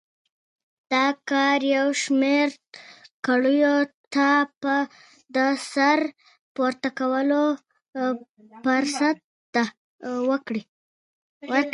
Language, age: Pashto, 30-39